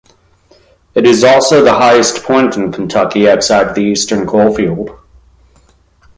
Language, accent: English, United States English